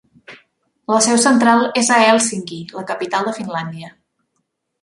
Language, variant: Catalan, Central